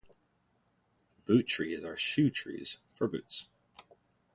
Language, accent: English, United States English